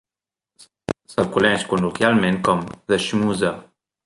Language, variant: Catalan, Central